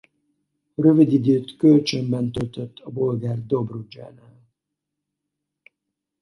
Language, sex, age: Hungarian, male, 50-59